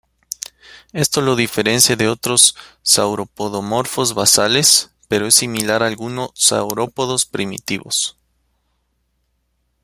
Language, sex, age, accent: Spanish, male, 19-29, Andino-Pacífico: Colombia, Perú, Ecuador, oeste de Bolivia y Venezuela andina